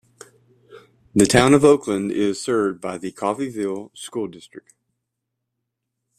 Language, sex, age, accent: English, male, 50-59, United States English